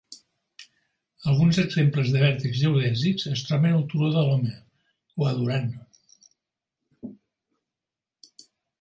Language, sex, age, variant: Catalan, male, 60-69, Central